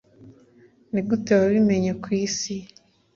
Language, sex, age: Kinyarwanda, female, 19-29